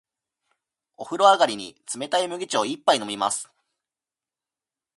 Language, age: Japanese, 19-29